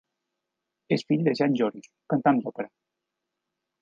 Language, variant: Catalan, Central